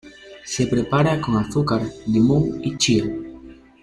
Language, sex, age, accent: Spanish, male, 19-29, Andino-Pacífico: Colombia, Perú, Ecuador, oeste de Bolivia y Venezuela andina